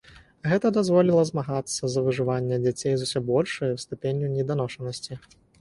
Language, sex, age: Belarusian, male, 19-29